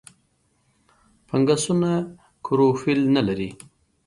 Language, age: Pashto, 30-39